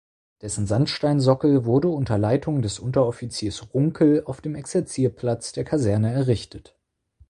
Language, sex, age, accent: German, male, 19-29, Deutschland Deutsch